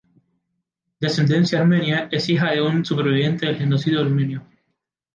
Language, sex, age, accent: Spanish, male, 19-29, América central